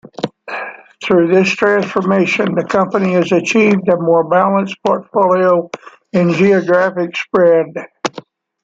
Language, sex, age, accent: English, male, 70-79, United States English